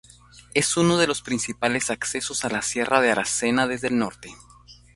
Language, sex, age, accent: Spanish, male, 40-49, América central